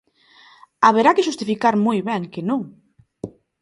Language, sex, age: Galician, female, 19-29